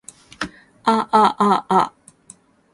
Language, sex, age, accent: Japanese, female, 60-69, 関西